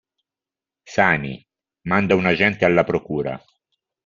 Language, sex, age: Italian, male, 50-59